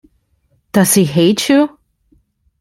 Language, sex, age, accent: English, female, 19-29, Hong Kong English